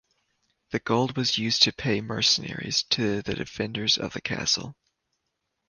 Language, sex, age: English, male, 19-29